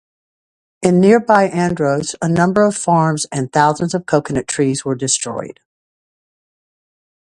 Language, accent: English, United States English